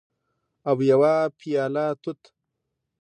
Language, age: Pashto, 19-29